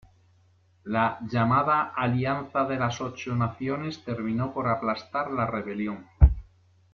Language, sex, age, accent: Spanish, male, 40-49, España: Sur peninsular (Andalucia, Extremadura, Murcia)